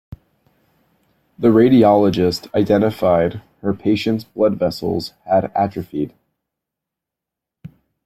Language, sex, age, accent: English, male, 19-29, United States English